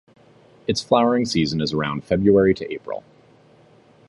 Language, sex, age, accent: English, male, 30-39, United States English